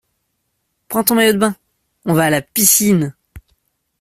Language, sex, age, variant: French, male, 19-29, Français de métropole